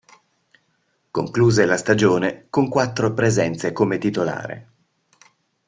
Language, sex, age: Italian, male, 40-49